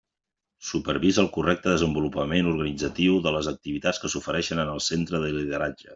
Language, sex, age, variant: Catalan, male, 40-49, Central